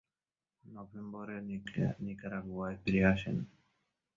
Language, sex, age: Bengali, male, 19-29